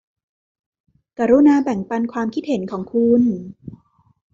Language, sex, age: Thai, female, 19-29